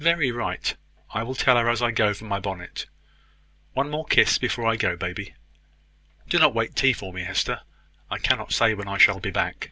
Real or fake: real